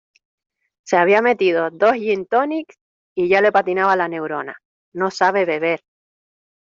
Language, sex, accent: Spanish, female, España: Islas Canarias